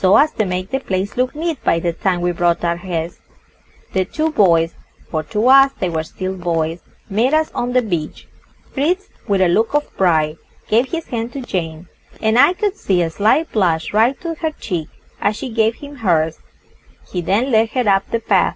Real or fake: real